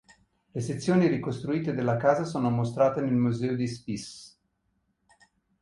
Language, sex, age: Italian, male, 50-59